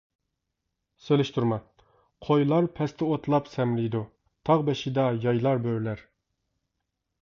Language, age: Uyghur, 30-39